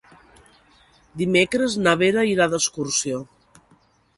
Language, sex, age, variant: Catalan, female, 50-59, Central